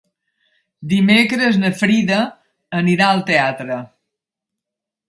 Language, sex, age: Catalan, female, 70-79